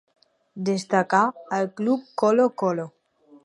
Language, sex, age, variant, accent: Catalan, female, under 19, Alacantí, valencià